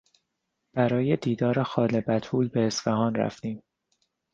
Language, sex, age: Persian, male, 30-39